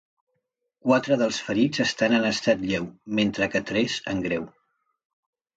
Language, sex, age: Catalan, male, 50-59